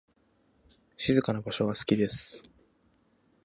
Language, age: Japanese, 19-29